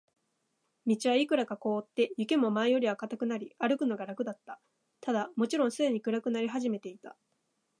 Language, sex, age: Japanese, female, 19-29